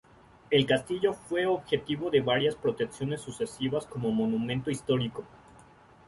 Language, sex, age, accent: Spanish, male, 19-29, México